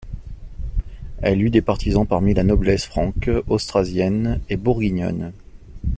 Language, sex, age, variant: French, male, 30-39, Français de métropole